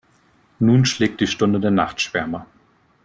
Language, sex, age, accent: German, male, 30-39, Deutschland Deutsch